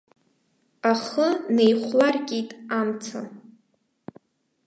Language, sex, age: Abkhazian, female, under 19